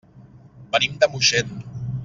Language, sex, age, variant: Catalan, male, 30-39, Central